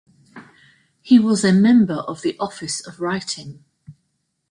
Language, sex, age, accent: English, female, 60-69, England English